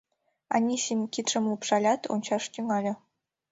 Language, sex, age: Mari, female, 19-29